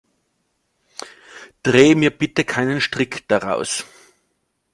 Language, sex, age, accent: German, male, 30-39, Österreichisches Deutsch